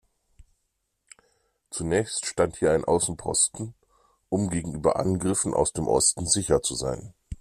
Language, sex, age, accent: German, male, 40-49, Deutschland Deutsch